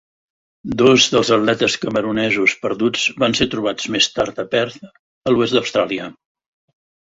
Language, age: Catalan, 70-79